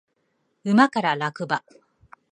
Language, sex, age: Japanese, female, 40-49